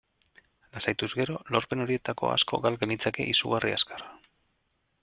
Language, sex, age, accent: Basque, male, 30-39, Mendebalekoa (Araba, Bizkaia, Gipuzkoako mendebaleko herri batzuk)